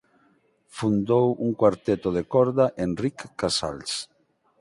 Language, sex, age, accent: Galician, male, 50-59, Normativo (estándar)